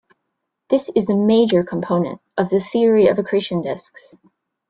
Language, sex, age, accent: English, female, 30-39, United States English